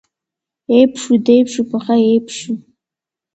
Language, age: Abkhazian, under 19